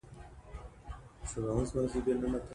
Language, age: Pashto, 19-29